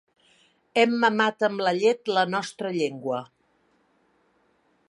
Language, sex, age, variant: Catalan, female, 70-79, Central